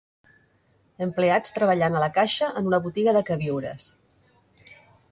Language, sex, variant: Catalan, female, Central